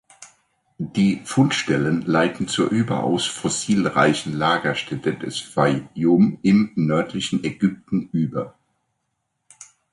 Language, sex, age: German, male, 50-59